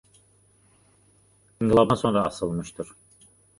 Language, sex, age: Azerbaijani, male, 30-39